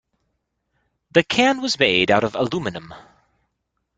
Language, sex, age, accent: English, male, 40-49, United States English